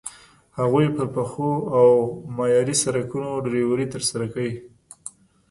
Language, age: Pashto, 30-39